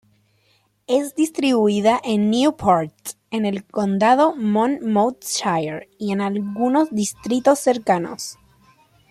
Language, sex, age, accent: Spanish, female, under 19, Chileno: Chile, Cuyo